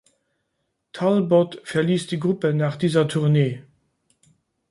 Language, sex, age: German, male, 40-49